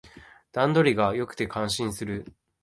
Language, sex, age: Japanese, male, 19-29